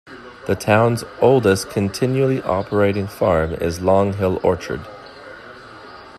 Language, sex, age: English, male, 30-39